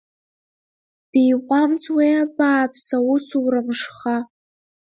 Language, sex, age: Abkhazian, female, under 19